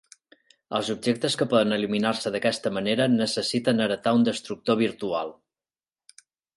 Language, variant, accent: Catalan, Central, Garrotxi